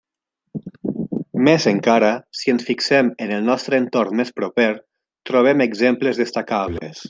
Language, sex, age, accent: Catalan, male, 19-29, valencià